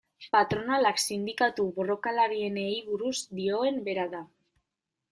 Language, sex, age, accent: Basque, female, 19-29, Mendebalekoa (Araba, Bizkaia, Gipuzkoako mendebaleko herri batzuk)